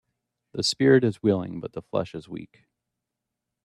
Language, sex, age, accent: English, male, 30-39, United States English